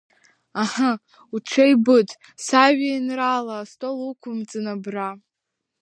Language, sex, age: Abkhazian, female, under 19